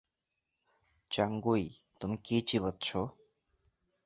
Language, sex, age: Bengali, male, 19-29